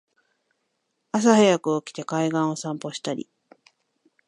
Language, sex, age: Japanese, female, 40-49